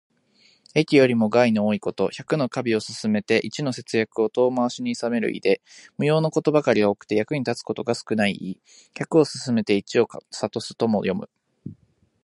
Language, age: Japanese, 19-29